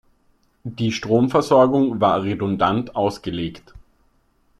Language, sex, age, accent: German, male, 30-39, Österreichisches Deutsch